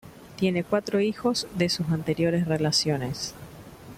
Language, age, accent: Spanish, 50-59, Rioplatense: Argentina, Uruguay, este de Bolivia, Paraguay